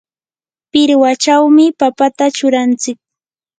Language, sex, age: Yanahuanca Pasco Quechua, female, 19-29